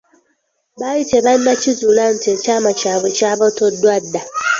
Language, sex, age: Ganda, female, 19-29